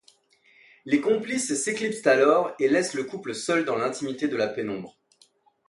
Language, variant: French, Français de métropole